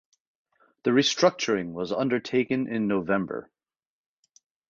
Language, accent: English, United States English